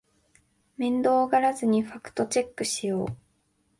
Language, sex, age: Japanese, female, 19-29